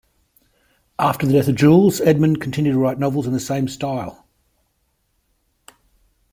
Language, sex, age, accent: English, male, 50-59, Australian English